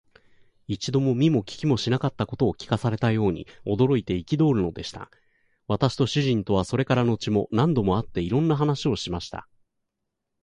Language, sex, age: Japanese, male, 40-49